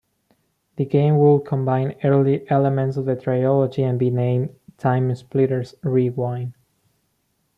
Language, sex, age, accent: English, male, 19-29, United States English